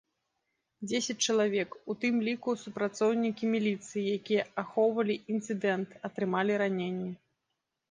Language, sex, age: Belarusian, female, 19-29